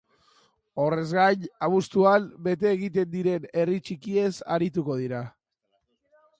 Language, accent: Basque, Mendebalekoa (Araba, Bizkaia, Gipuzkoako mendebaleko herri batzuk)